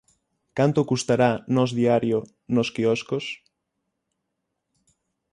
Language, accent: Galician, Oriental (común en zona oriental); Normativo (estándar)